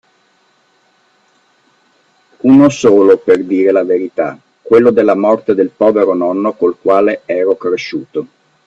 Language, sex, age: Italian, male, 40-49